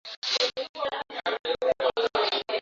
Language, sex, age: Swahili, female, 19-29